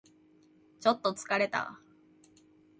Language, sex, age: Japanese, female, 19-29